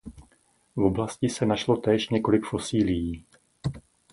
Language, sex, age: Czech, male, 50-59